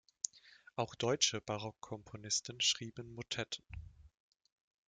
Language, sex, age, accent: German, male, 19-29, Deutschland Deutsch